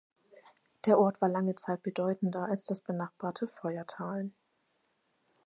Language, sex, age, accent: German, female, 19-29, Deutschland Deutsch